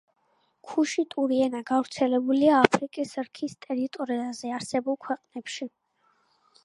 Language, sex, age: Georgian, female, 19-29